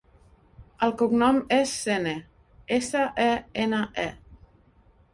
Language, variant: Catalan, Central